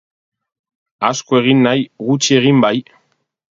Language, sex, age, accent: Basque, male, 30-39, Erdialdekoa edo Nafarra (Gipuzkoa, Nafarroa)